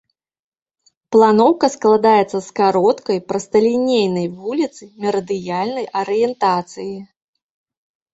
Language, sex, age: Belarusian, female, 30-39